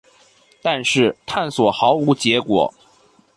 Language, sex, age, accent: Chinese, male, 19-29, 出生地：北京市